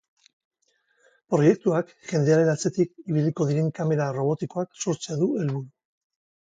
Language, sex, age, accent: Basque, male, 50-59, Mendebalekoa (Araba, Bizkaia, Gipuzkoako mendebaleko herri batzuk)